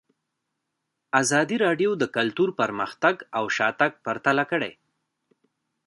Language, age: Pashto, 19-29